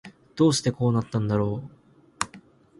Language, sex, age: Japanese, male, 19-29